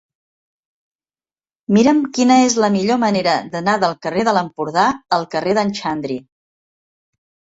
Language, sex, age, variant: Catalan, female, 50-59, Central